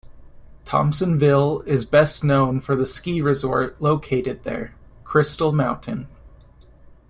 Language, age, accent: English, 30-39, United States English